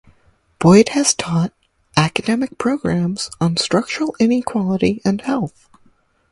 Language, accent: English, United States English